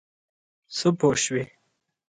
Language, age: Pashto, 19-29